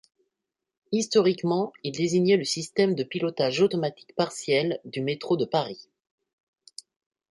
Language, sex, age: French, male, 19-29